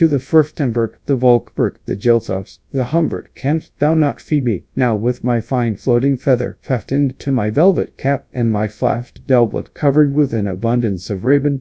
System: TTS, GradTTS